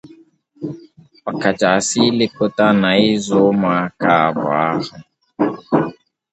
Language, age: Igbo, 19-29